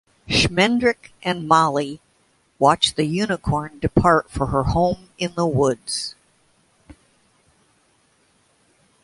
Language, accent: English, United States English